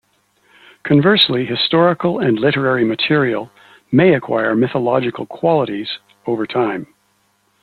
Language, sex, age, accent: English, male, 60-69, Canadian English